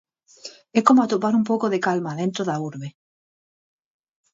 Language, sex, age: Galician, female, 40-49